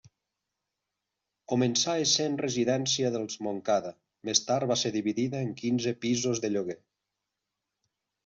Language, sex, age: Catalan, male, 40-49